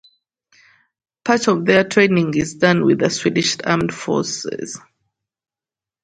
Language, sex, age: English, female, 19-29